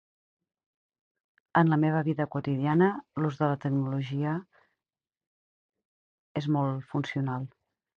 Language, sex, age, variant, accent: Catalan, female, 40-49, Central, Camp de Tarragona